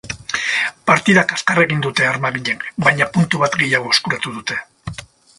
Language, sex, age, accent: Basque, male, 60-69, Mendebalekoa (Araba, Bizkaia, Gipuzkoako mendebaleko herri batzuk)